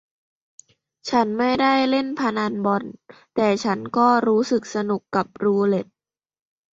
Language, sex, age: Thai, female, 19-29